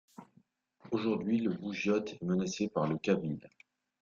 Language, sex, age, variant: French, male, 50-59, Français de métropole